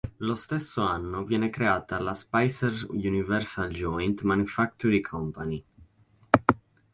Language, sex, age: Italian, male, 19-29